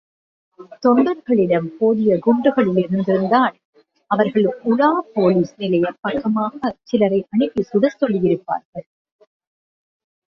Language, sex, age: Tamil, female, 40-49